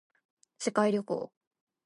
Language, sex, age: Japanese, female, 19-29